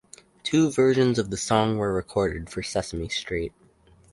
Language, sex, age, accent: English, male, under 19, Canadian English